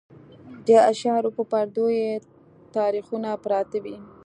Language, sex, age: Pashto, female, 30-39